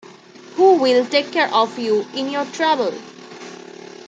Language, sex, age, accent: English, female, 19-29, India and South Asia (India, Pakistan, Sri Lanka)